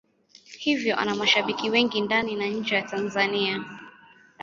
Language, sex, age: Swahili, male, 30-39